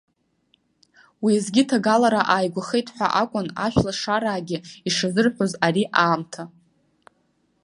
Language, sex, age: Abkhazian, female, 19-29